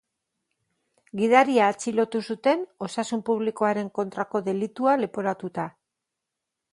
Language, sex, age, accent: Basque, female, 50-59, Mendebalekoa (Araba, Bizkaia, Gipuzkoako mendebaleko herri batzuk)